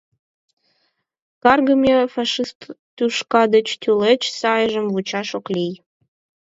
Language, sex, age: Mari, female, under 19